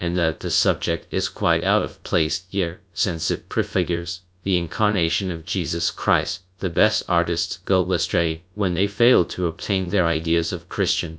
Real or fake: fake